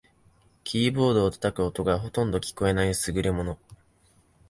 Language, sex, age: Japanese, male, 19-29